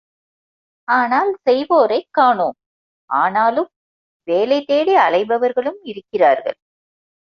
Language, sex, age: Tamil, female, 50-59